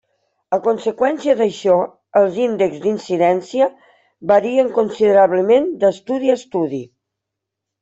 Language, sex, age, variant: Catalan, female, 50-59, Nord-Occidental